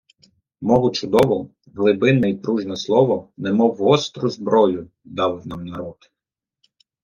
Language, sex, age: Ukrainian, male, 30-39